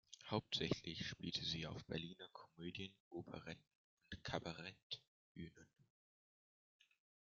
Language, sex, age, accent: German, male, under 19, Deutschland Deutsch